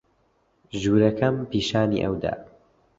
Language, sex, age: Central Kurdish, male, 19-29